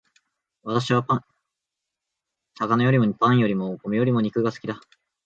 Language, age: Japanese, 19-29